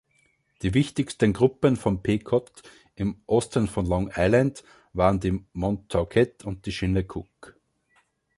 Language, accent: German, Österreichisches Deutsch